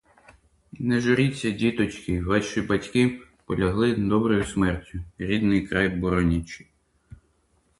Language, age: Ukrainian, under 19